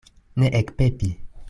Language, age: Esperanto, 19-29